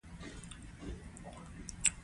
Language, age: Pashto, 19-29